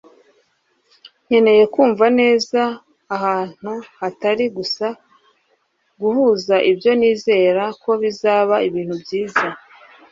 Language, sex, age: Kinyarwanda, female, 19-29